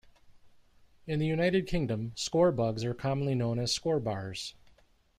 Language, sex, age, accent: English, male, 50-59, United States English